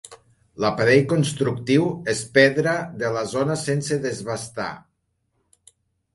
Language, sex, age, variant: Catalan, male, 40-49, Nord-Occidental